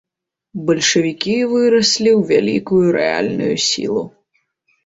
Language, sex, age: Belarusian, female, under 19